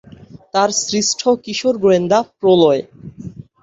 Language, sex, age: Bengali, male, 19-29